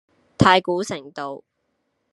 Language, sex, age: Cantonese, female, 19-29